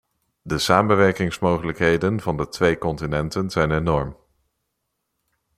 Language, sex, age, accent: Dutch, male, under 19, Nederlands Nederlands